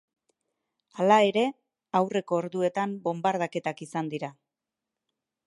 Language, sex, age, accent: Basque, female, 30-39, Erdialdekoa edo Nafarra (Gipuzkoa, Nafarroa)